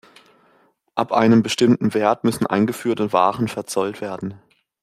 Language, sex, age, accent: German, male, 19-29, Deutschland Deutsch